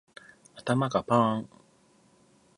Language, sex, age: Japanese, male, 40-49